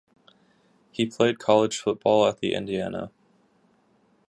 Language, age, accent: English, under 19, United States English